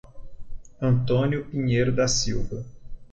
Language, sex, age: Portuguese, male, 50-59